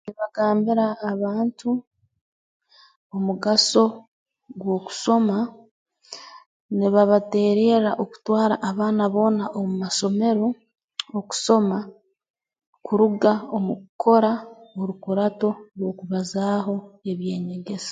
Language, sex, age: Tooro, female, 19-29